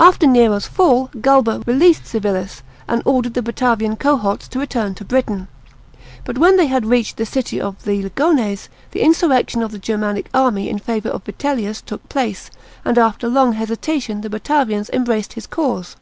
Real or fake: real